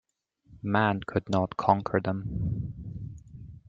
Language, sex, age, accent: English, male, 19-29, England English